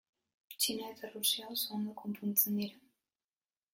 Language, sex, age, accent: Basque, female, 19-29, Mendebalekoa (Araba, Bizkaia, Gipuzkoako mendebaleko herri batzuk)